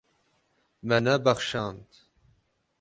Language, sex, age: Kurdish, male, 30-39